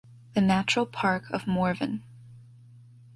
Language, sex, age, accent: English, female, under 19, United States English